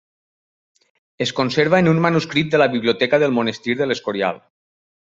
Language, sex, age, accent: Catalan, male, 40-49, valencià